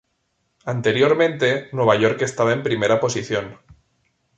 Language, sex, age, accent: Spanish, male, 30-39, España: Norte peninsular (Asturias, Castilla y León, Cantabria, País Vasco, Navarra, Aragón, La Rioja, Guadalajara, Cuenca)